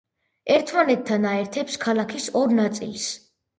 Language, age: Georgian, under 19